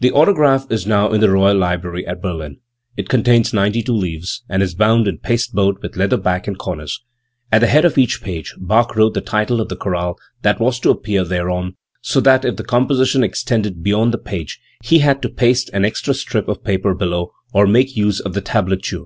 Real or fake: real